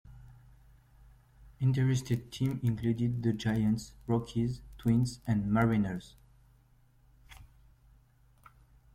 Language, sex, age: English, male, 19-29